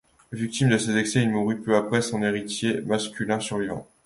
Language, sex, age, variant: French, male, 19-29, Français de métropole